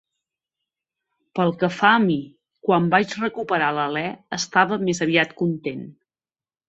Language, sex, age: Catalan, female, 40-49